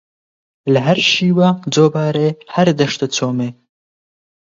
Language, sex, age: Central Kurdish, male, under 19